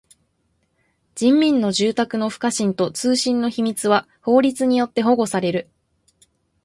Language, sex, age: Japanese, female, 19-29